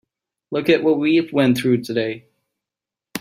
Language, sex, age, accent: English, male, 19-29, United States English